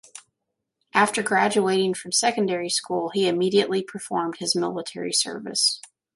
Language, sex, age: English, female, 40-49